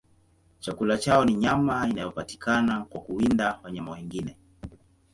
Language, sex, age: Swahili, male, 19-29